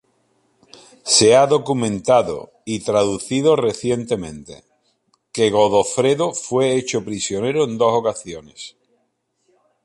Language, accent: Spanish, España: Sur peninsular (Andalucia, Extremadura, Murcia)